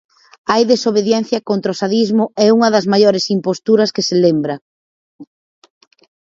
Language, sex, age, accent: Galician, female, 30-39, Atlántico (seseo e gheada)